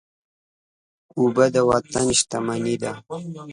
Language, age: Pashto, 19-29